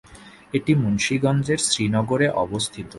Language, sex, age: Bengali, male, 19-29